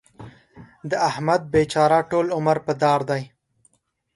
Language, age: Pashto, under 19